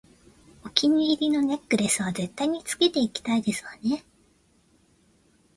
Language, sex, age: Japanese, female, 30-39